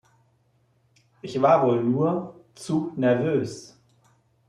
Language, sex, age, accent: German, male, 40-49, Deutschland Deutsch